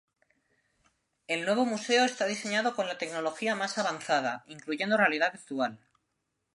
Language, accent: Spanish, España: Centro-Sur peninsular (Madrid, Toledo, Castilla-La Mancha)